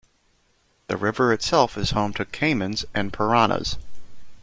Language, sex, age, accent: English, male, 19-29, United States English